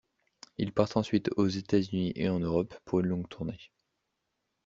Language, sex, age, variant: French, male, 19-29, Français de métropole